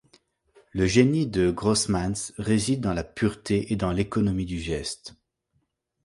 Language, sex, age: French, male, 30-39